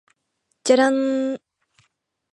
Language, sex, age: Japanese, female, under 19